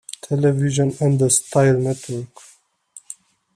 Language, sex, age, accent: English, male, 19-29, England English